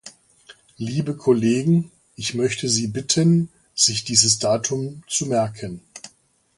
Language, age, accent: German, 50-59, Deutschland Deutsch